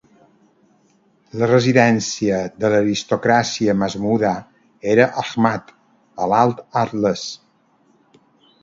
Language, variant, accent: Catalan, Balear, nord-occidental